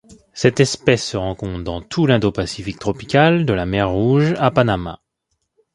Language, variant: French, Français de métropole